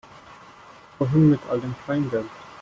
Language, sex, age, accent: German, male, 19-29, Schweizerdeutsch